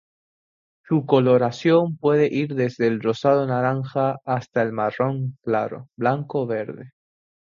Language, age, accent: Spanish, 19-29, España: Islas Canarias